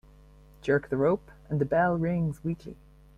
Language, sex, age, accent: English, female, 50-59, Irish English